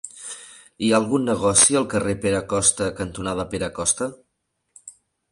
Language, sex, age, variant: Catalan, male, 40-49, Central